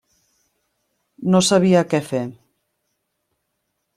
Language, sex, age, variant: Catalan, female, 30-39, Central